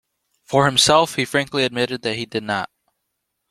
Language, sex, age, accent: English, male, 19-29, United States English